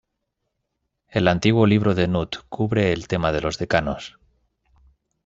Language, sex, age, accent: Spanish, male, 19-29, España: Norte peninsular (Asturias, Castilla y León, Cantabria, País Vasco, Navarra, Aragón, La Rioja, Guadalajara, Cuenca)